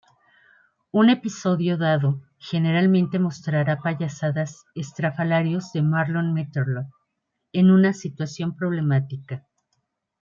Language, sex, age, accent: Spanish, female, 50-59, México